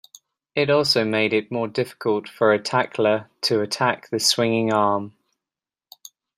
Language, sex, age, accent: English, male, 40-49, England English